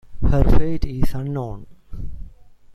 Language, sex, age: English, male, 40-49